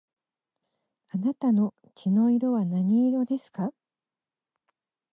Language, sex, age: Japanese, female, 50-59